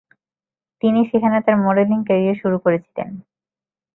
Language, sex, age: Bengali, female, 19-29